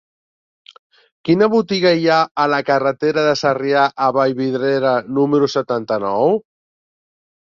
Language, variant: Catalan, Central